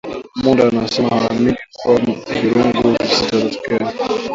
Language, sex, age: Swahili, male, under 19